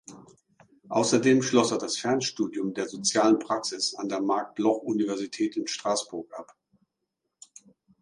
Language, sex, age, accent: German, male, 50-59, Deutschland Deutsch